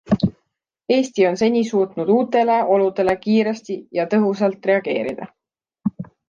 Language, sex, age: Estonian, female, 19-29